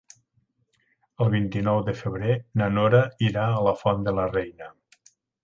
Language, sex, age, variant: Catalan, male, 60-69, Septentrional